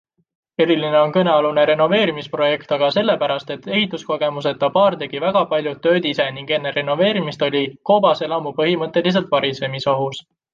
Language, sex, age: Estonian, male, 19-29